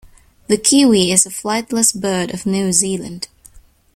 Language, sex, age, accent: English, female, under 19, England English